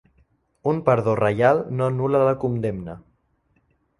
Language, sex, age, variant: Catalan, male, under 19, Central